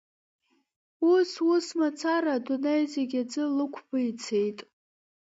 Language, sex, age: Abkhazian, female, under 19